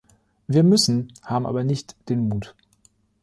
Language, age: German, 30-39